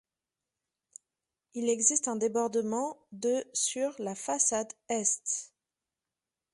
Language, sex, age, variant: French, female, 30-39, Français de métropole